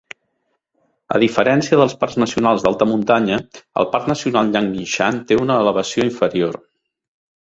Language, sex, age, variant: Catalan, male, 50-59, Central